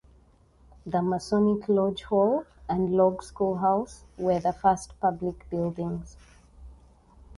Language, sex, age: English, female, 19-29